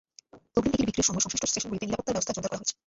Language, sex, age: Bengali, female, 19-29